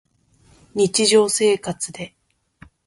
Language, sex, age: English, female, 30-39